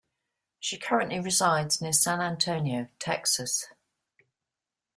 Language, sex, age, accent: English, female, 60-69, England English